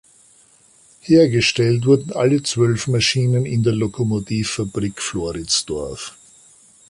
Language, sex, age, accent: German, male, 60-69, Österreichisches Deutsch